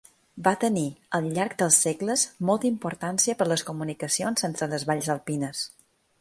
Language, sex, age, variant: Catalan, female, 40-49, Balear